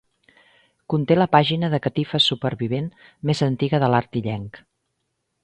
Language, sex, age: Catalan, female, 50-59